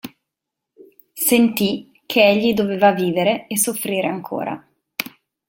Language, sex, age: Italian, female, 30-39